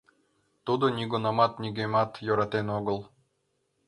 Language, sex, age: Mari, male, 19-29